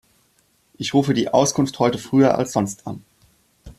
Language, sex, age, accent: German, male, 30-39, Deutschland Deutsch